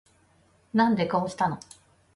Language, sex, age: Japanese, female, 30-39